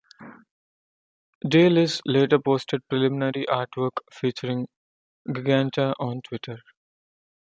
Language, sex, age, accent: English, male, 19-29, India and South Asia (India, Pakistan, Sri Lanka)